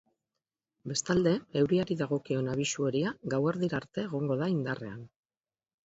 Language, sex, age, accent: Basque, female, 50-59, Mendebalekoa (Araba, Bizkaia, Gipuzkoako mendebaleko herri batzuk)